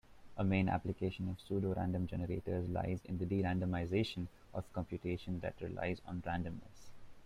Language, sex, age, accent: English, male, 19-29, India and South Asia (India, Pakistan, Sri Lanka)